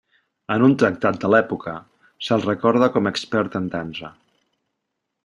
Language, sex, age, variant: Catalan, male, 40-49, Central